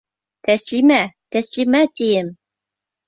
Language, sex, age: Bashkir, female, 40-49